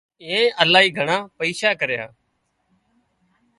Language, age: Wadiyara Koli, 19-29